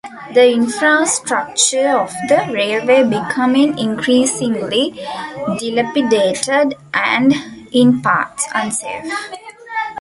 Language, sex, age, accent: English, female, 19-29, India and South Asia (India, Pakistan, Sri Lanka)